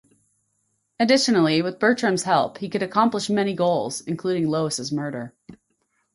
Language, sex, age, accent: English, female, 40-49, United States English